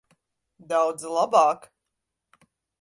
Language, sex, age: Latvian, female, 40-49